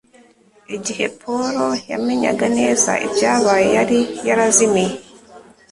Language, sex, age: Kinyarwanda, female, 19-29